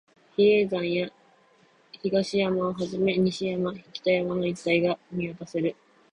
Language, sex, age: Japanese, female, under 19